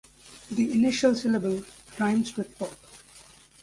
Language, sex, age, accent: English, male, 19-29, United States English